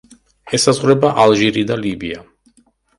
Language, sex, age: Georgian, male, 50-59